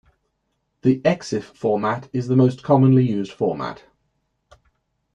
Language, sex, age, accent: English, male, 30-39, England English